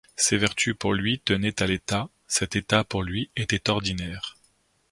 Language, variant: French, Français de métropole